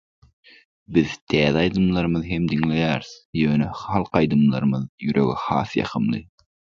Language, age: Turkmen, 19-29